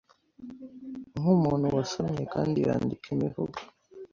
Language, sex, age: Kinyarwanda, male, under 19